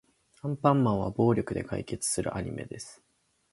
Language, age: Japanese, 19-29